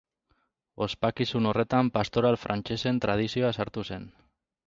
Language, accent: Basque, Mendebalekoa (Araba, Bizkaia, Gipuzkoako mendebaleko herri batzuk)